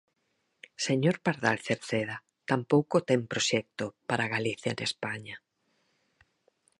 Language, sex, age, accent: Galician, female, 50-59, Normativo (estándar)